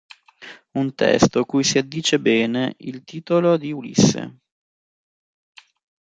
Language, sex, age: Italian, male, 30-39